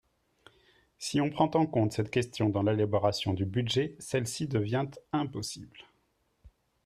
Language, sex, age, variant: French, male, 40-49, Français de métropole